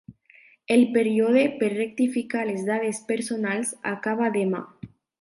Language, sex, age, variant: Catalan, female, 19-29, Nord-Occidental